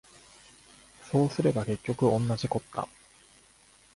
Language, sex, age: Japanese, male, 30-39